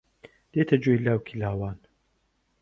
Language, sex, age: Central Kurdish, male, 30-39